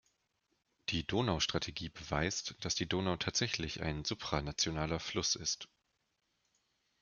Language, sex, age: German, male, 19-29